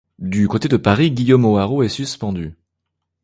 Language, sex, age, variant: French, male, 19-29, Français de métropole